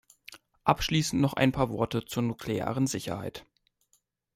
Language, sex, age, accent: German, male, 19-29, Deutschland Deutsch